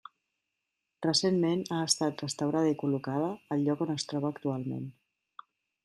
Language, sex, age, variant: Catalan, female, 50-59, Central